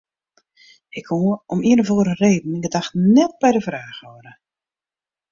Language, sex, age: Western Frisian, female, 30-39